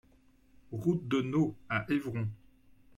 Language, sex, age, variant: French, male, 50-59, Français de métropole